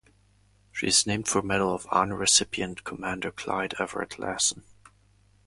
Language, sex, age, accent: English, male, 19-29, United States English